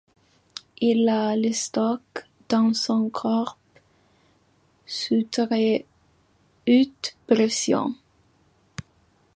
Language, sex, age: French, female, 19-29